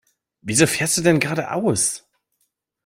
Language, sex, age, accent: German, male, 19-29, Deutschland Deutsch